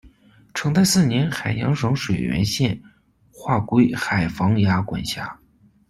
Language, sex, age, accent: Chinese, male, 19-29, 出生地：黑龙江省